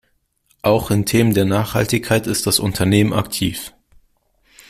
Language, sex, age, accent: German, male, under 19, Deutschland Deutsch